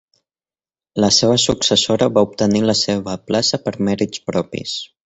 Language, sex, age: Catalan, male, 19-29